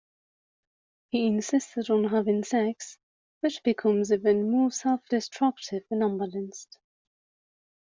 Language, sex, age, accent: English, female, 19-29, England English